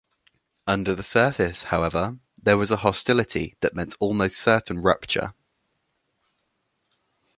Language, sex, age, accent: English, male, 19-29, England English